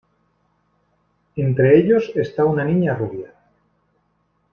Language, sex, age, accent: Spanish, male, 30-39, España: Norte peninsular (Asturias, Castilla y León, Cantabria, País Vasco, Navarra, Aragón, La Rioja, Guadalajara, Cuenca)